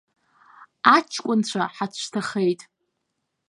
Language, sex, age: Abkhazian, female, 19-29